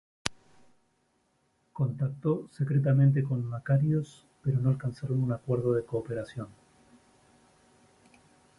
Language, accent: Spanish, Rioplatense: Argentina, Uruguay, este de Bolivia, Paraguay